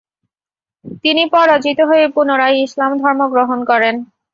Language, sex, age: Bengali, female, 19-29